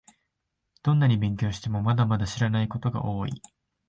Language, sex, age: Japanese, male, 19-29